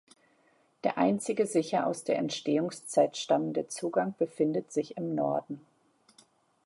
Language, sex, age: German, female, 30-39